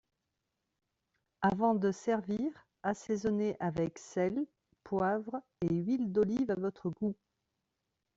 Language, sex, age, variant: French, female, 40-49, Français de métropole